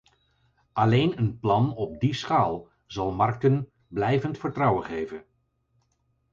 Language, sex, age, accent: Dutch, male, 50-59, Nederlands Nederlands